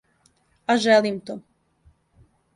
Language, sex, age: Serbian, female, 19-29